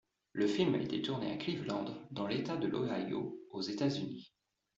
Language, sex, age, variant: French, male, 30-39, Français de métropole